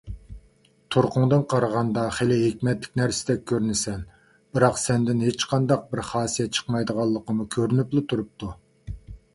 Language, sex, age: Uyghur, male, 40-49